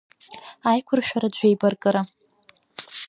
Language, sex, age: Abkhazian, female, under 19